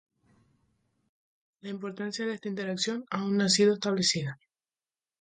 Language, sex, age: Spanish, female, 19-29